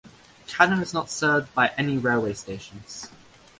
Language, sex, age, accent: English, male, under 19, Australian English